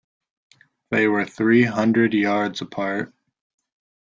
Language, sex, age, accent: English, male, under 19, United States English